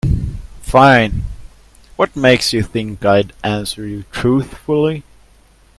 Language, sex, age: English, male, 19-29